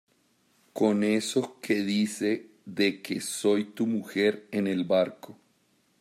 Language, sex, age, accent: Spanish, male, 40-49, Andino-Pacífico: Colombia, Perú, Ecuador, oeste de Bolivia y Venezuela andina